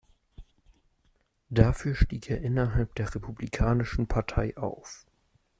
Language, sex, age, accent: German, male, under 19, Deutschland Deutsch